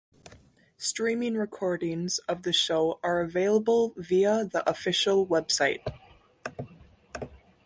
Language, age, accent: English, under 19, United States English